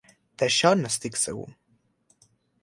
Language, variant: Catalan, Central